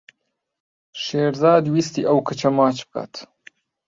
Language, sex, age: Central Kurdish, male, 30-39